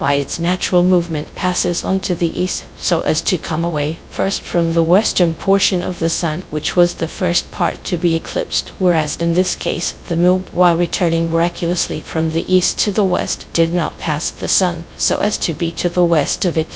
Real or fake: fake